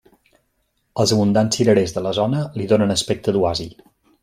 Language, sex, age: Catalan, male, 40-49